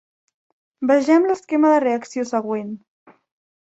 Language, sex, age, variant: Catalan, female, under 19, Central